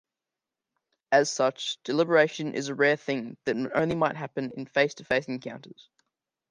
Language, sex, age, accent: English, male, under 19, Australian English